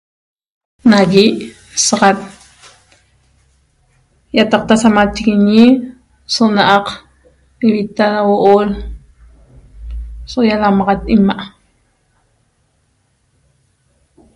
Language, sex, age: Toba, female, 40-49